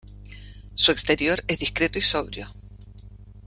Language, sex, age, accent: Spanish, female, 50-59, Chileno: Chile, Cuyo